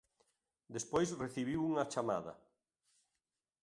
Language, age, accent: Galician, 60-69, Oriental (común en zona oriental)